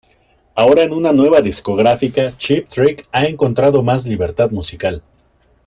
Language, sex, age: Spanish, male, 30-39